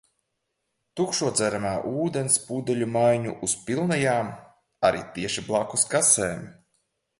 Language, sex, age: Latvian, male, 30-39